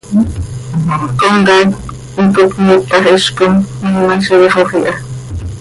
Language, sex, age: Seri, female, 30-39